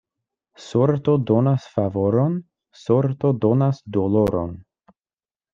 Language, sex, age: Esperanto, male, 19-29